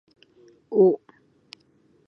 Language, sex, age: Japanese, female, 19-29